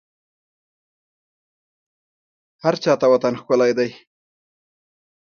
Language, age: Pashto, 30-39